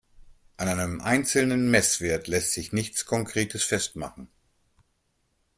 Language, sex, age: German, male, 50-59